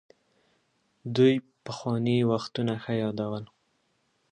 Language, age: Pashto, 19-29